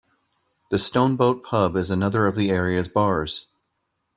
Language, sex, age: English, male, 30-39